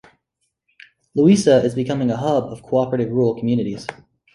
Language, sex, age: English, male, 19-29